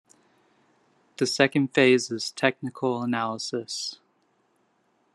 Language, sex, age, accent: English, male, 19-29, United States English